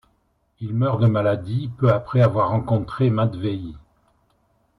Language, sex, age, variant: French, male, 60-69, Français de métropole